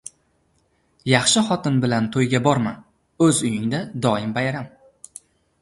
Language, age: Uzbek, 19-29